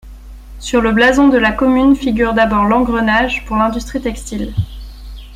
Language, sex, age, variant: French, female, 30-39, Français de métropole